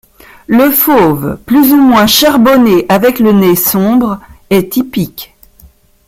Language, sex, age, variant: French, female, 50-59, Français de métropole